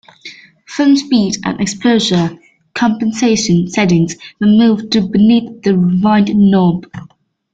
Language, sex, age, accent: English, female, under 19, United States English